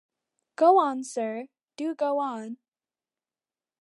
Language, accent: English, United States English